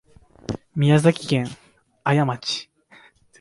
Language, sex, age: Japanese, male, under 19